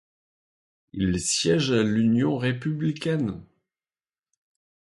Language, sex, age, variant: French, male, 30-39, Français de métropole